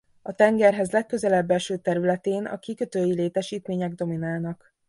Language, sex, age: Hungarian, female, 19-29